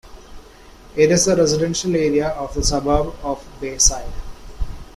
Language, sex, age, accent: English, male, 19-29, India and South Asia (India, Pakistan, Sri Lanka)